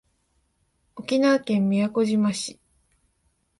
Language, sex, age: Japanese, female, 19-29